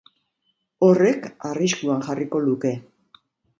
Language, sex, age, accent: Basque, female, 60-69, Mendebalekoa (Araba, Bizkaia, Gipuzkoako mendebaleko herri batzuk)